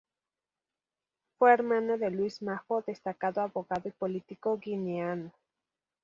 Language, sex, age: Spanish, female, 19-29